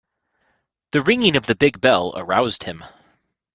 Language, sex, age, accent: English, male, 40-49, United States English